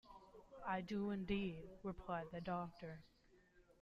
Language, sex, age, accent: English, female, 19-29, United States English